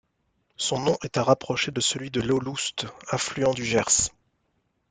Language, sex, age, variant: French, male, 30-39, Français de métropole